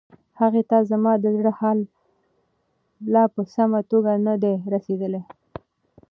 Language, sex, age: Pashto, female, 19-29